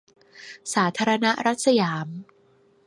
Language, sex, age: Thai, female, 19-29